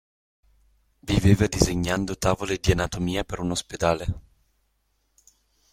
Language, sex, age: Italian, male, 19-29